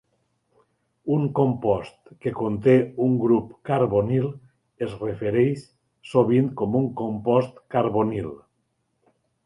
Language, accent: Catalan, valencià